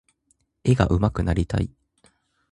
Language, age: Japanese, 19-29